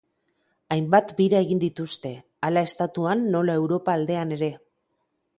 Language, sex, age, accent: Basque, female, 40-49, Mendebalekoa (Araba, Bizkaia, Gipuzkoako mendebaleko herri batzuk)